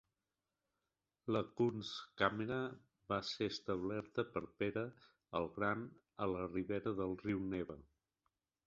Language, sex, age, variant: Catalan, male, 60-69, Central